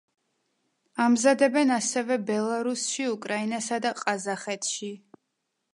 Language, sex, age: Georgian, female, 19-29